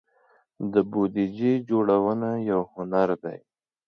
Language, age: Pashto, 30-39